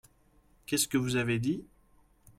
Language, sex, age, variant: French, male, 30-39, Français de métropole